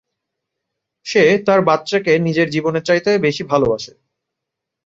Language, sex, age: Bengali, male, 19-29